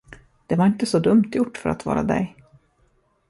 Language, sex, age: Swedish, male, 30-39